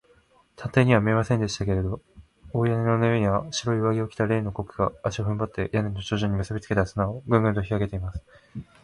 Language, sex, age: Japanese, male, 19-29